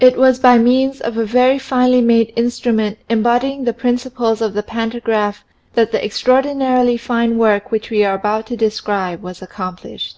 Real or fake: real